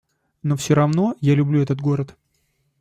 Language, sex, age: Russian, male, 30-39